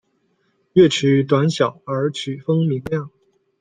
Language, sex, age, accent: Chinese, male, 19-29, 出生地：河北省